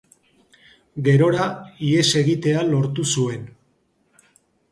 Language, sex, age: Basque, male, 50-59